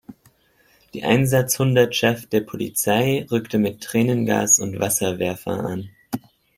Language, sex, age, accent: German, male, 19-29, Deutschland Deutsch